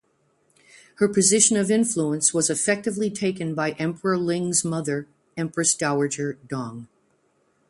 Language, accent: English, United States English